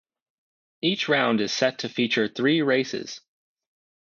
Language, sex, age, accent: English, male, 30-39, United States English